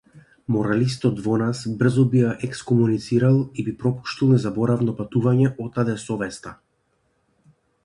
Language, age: Macedonian, 19-29